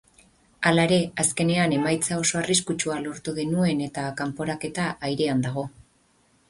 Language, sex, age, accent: Basque, female, 50-59, Mendebalekoa (Araba, Bizkaia, Gipuzkoako mendebaleko herri batzuk)